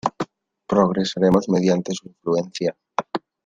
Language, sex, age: Spanish, male, 19-29